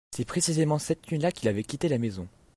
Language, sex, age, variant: French, male, under 19, Français de métropole